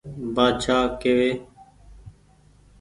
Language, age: Goaria, 19-29